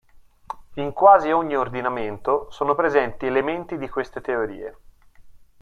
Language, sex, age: Italian, male, 19-29